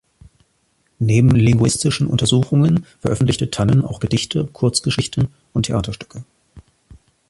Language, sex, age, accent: German, male, 40-49, Deutschland Deutsch